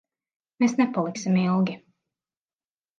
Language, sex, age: Latvian, female, 30-39